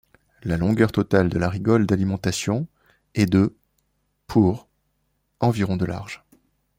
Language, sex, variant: French, male, Français de métropole